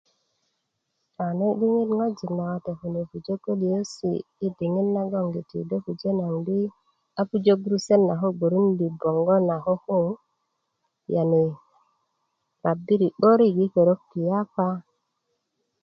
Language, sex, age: Kuku, female, 19-29